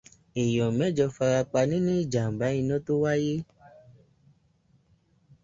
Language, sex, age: Yoruba, male, 19-29